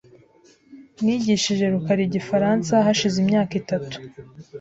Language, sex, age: Kinyarwanda, female, 19-29